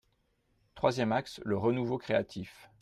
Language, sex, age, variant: French, male, 40-49, Français de métropole